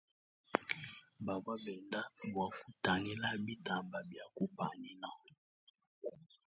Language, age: Luba-Lulua, 19-29